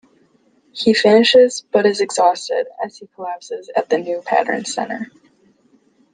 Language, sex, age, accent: English, female, under 19, United States English